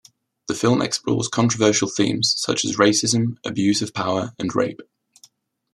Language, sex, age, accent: English, male, 19-29, England English